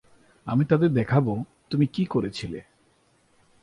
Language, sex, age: Bengali, male, 19-29